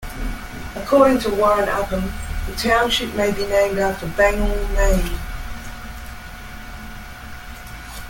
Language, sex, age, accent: English, female, 50-59, Australian English